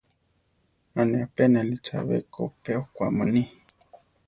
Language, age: Central Tarahumara, 19-29